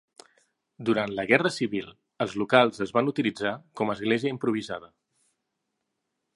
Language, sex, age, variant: Catalan, male, 40-49, Central